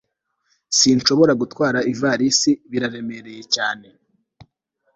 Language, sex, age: Kinyarwanda, male, 19-29